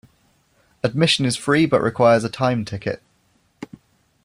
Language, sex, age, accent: English, male, 19-29, England English